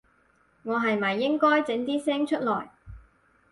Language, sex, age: Cantonese, female, 30-39